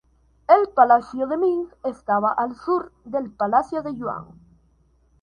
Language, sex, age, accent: Spanish, male, under 19, Andino-Pacífico: Colombia, Perú, Ecuador, oeste de Bolivia y Venezuela andina